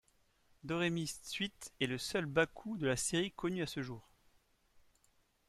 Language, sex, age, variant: French, male, 40-49, Français de métropole